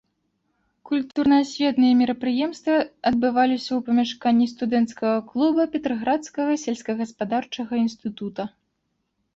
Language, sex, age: Belarusian, female, 19-29